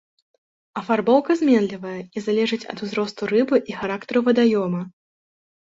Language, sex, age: Belarusian, female, 19-29